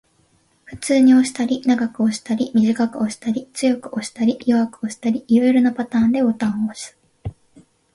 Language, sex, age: Japanese, female, 19-29